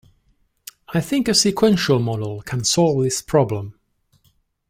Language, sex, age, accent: English, male, 40-49, England English